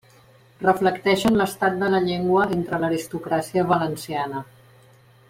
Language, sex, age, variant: Catalan, female, 50-59, Central